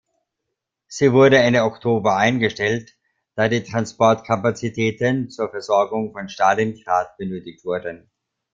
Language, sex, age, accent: German, male, 30-39, Österreichisches Deutsch